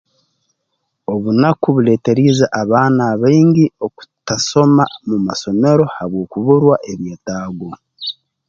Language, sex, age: Tooro, male, 40-49